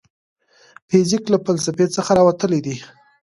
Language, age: Pashto, 30-39